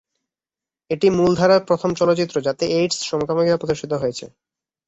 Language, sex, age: Bengali, male, under 19